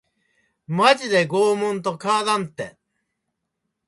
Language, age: Japanese, 70-79